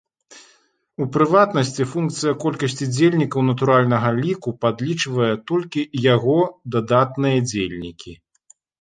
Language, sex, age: Belarusian, male, 40-49